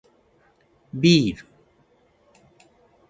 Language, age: Japanese, 60-69